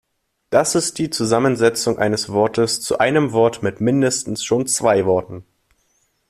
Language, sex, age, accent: German, male, under 19, Deutschland Deutsch